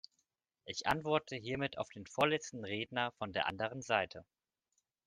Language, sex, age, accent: German, male, 19-29, Deutschland Deutsch